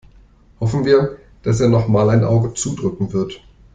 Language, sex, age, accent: German, male, 30-39, Deutschland Deutsch